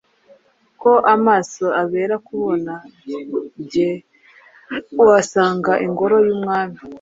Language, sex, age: Kinyarwanda, female, 19-29